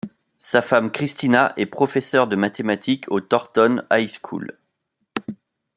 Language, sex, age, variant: French, male, 30-39, Français de métropole